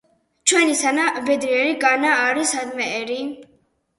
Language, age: Georgian, 40-49